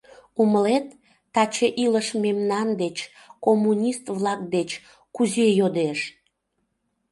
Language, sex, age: Mari, female, 30-39